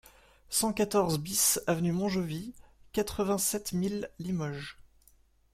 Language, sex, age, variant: French, male, 19-29, Français de métropole